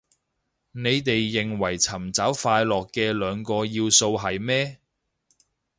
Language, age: Cantonese, 30-39